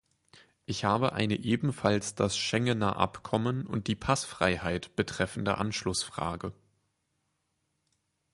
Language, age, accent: German, 19-29, Deutschland Deutsch